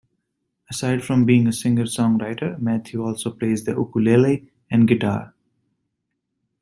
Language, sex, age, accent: English, male, 19-29, United States English